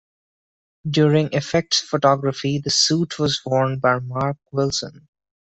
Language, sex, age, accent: English, male, 19-29, India and South Asia (India, Pakistan, Sri Lanka)